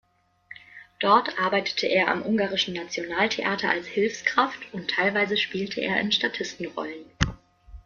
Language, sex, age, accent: German, female, 19-29, Deutschland Deutsch